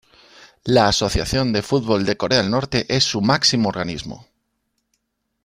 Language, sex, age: Spanish, male, 40-49